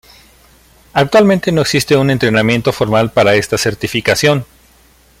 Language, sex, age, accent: Spanish, male, 40-49, México